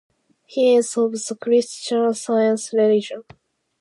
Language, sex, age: English, female, under 19